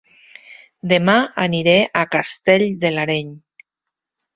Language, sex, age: Catalan, female, 40-49